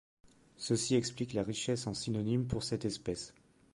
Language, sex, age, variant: French, male, 19-29, Français de métropole